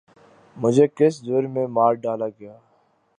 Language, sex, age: Urdu, male, 19-29